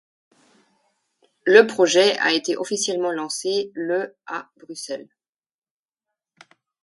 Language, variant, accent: French, Français d'Europe, Français d’Allemagne